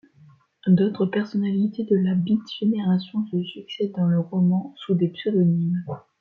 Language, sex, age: French, female, under 19